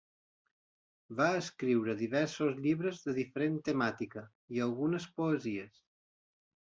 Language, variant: Catalan, Balear